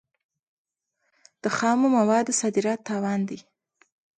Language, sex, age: Pashto, female, 19-29